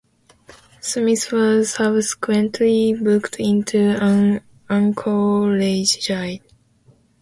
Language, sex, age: English, female, 19-29